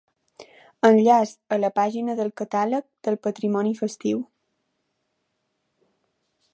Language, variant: Catalan, Balear